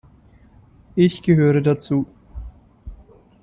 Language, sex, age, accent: German, female, 19-29, Deutschland Deutsch